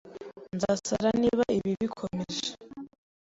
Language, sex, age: Kinyarwanda, female, 19-29